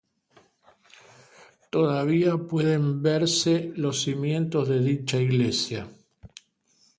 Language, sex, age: Spanish, male, 70-79